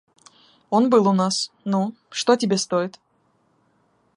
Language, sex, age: Russian, female, 19-29